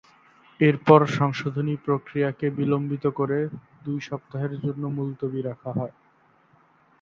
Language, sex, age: Bengali, male, 19-29